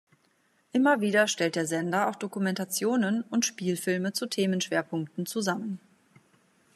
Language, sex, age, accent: German, female, 40-49, Deutschland Deutsch